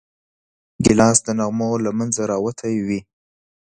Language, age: Pashto, 19-29